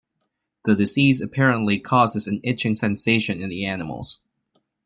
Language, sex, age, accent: English, male, 19-29, United States English